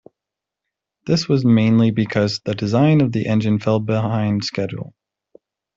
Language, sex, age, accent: English, male, 30-39, United States English